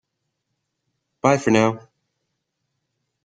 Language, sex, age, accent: English, male, 19-29, United States English